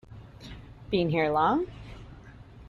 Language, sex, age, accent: English, female, 19-29, Canadian English